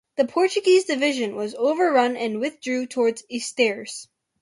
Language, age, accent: English, under 19, United States English